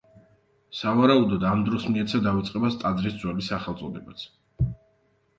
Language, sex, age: Georgian, male, 19-29